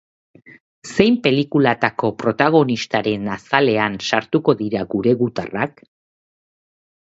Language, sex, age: Basque, female, 40-49